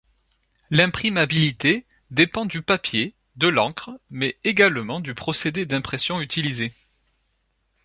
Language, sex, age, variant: French, male, 30-39, Français de métropole